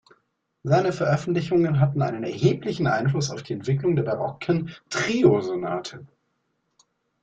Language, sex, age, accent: German, male, 19-29, Deutschland Deutsch